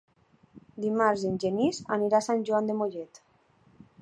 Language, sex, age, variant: Catalan, female, 19-29, Nord-Occidental